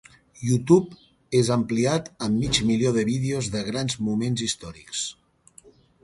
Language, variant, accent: Catalan, Central, central